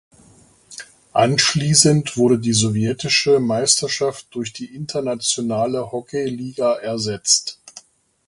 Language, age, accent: German, 50-59, Deutschland Deutsch